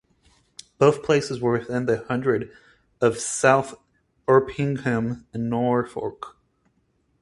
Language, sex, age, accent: English, male, 30-39, United States English